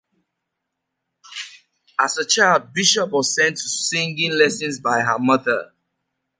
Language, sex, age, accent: English, male, 30-39, United States English